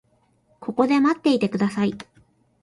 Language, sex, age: Japanese, female, 19-29